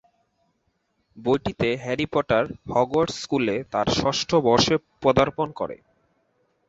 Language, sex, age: Bengali, male, 19-29